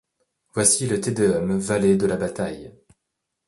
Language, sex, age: French, male, 30-39